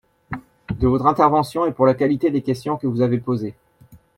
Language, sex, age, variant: French, male, 40-49, Français de métropole